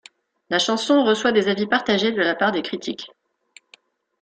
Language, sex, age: French, female, 30-39